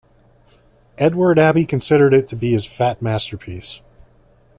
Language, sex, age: English, male, 30-39